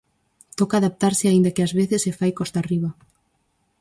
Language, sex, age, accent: Galician, female, 19-29, Oriental (común en zona oriental)